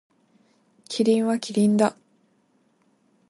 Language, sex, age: Japanese, female, 19-29